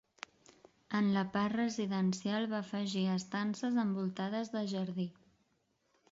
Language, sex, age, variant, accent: Catalan, female, 19-29, Central, central